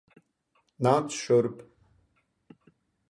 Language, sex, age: Latvian, male, 50-59